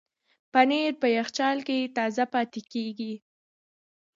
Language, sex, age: Pashto, female, 30-39